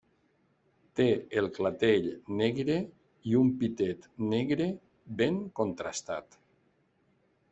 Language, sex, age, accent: Catalan, male, 50-59, valencià